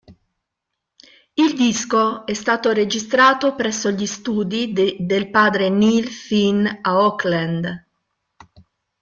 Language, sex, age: Italian, female, 50-59